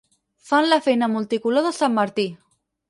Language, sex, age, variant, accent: Catalan, female, 19-29, Central, central